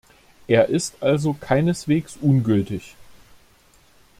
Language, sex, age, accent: German, male, 40-49, Deutschland Deutsch